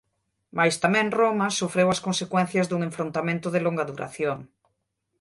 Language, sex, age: Galician, female, 50-59